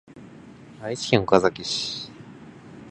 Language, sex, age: Japanese, male, 19-29